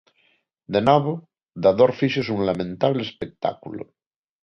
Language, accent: Galician, Neofalante